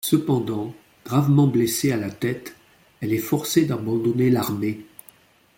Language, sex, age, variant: French, male, 60-69, Français de métropole